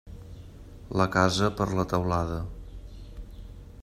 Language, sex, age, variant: Catalan, male, 50-59, Central